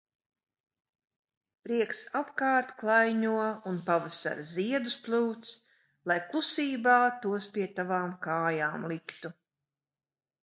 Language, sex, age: Latvian, female, 50-59